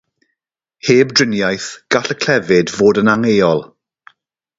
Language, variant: Welsh, South-Western Welsh